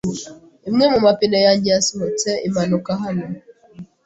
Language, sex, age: Kinyarwanda, female, 19-29